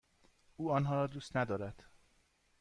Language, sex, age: Persian, male, 40-49